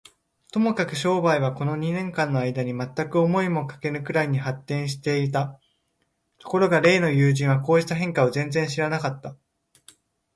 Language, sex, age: Japanese, male, under 19